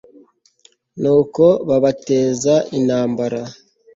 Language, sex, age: Kinyarwanda, male, 19-29